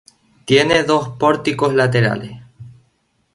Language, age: Spanish, 19-29